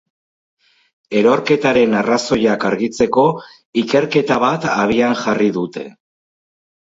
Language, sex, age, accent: Basque, male, 60-69, Mendebalekoa (Araba, Bizkaia, Gipuzkoako mendebaleko herri batzuk)